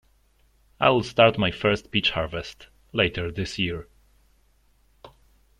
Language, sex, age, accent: English, male, 19-29, United States English